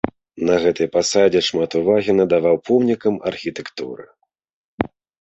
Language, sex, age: Belarusian, male, 30-39